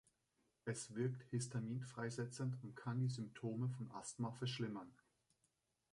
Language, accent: German, Deutschland Deutsch